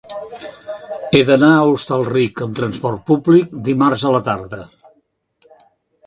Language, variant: Catalan, Central